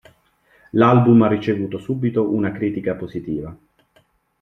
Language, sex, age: Italian, male, 30-39